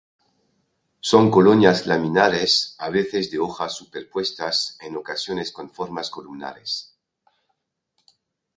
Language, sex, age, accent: Spanish, male, 40-49, España: Centro-Sur peninsular (Madrid, Toledo, Castilla-La Mancha)